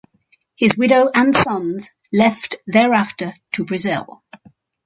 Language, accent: English, England English